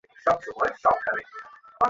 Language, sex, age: Bengali, male, 19-29